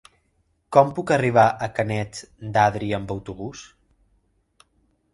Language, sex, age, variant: Catalan, male, 19-29, Central